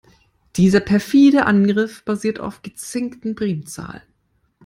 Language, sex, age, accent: German, male, 19-29, Deutschland Deutsch